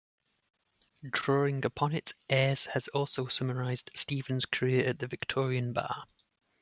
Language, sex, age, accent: English, male, 30-39, England English